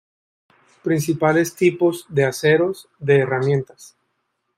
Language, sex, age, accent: Spanish, male, 30-39, Caribe: Cuba, Venezuela, Puerto Rico, República Dominicana, Panamá, Colombia caribeña, México caribeño, Costa del golfo de México